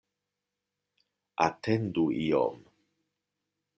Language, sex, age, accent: Esperanto, male, 50-59, Internacia